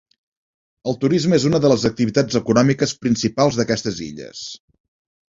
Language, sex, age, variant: Catalan, male, 19-29, Central